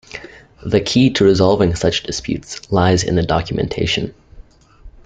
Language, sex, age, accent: English, male, under 19, Canadian English